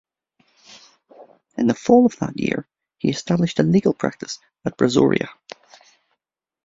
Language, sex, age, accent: English, male, 30-39, Irish English